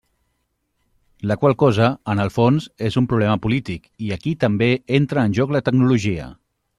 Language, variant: Catalan, Central